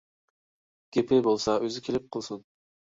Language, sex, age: Uyghur, male, 30-39